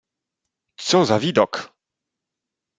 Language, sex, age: Polish, male, 30-39